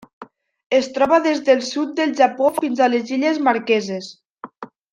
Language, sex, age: Catalan, female, 19-29